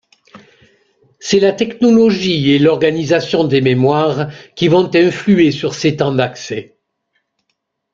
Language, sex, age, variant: French, male, 50-59, Français de métropole